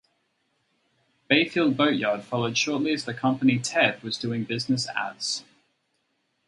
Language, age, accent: English, 30-39, Australian English